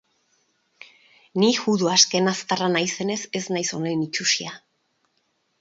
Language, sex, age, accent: Basque, female, 50-59, Erdialdekoa edo Nafarra (Gipuzkoa, Nafarroa)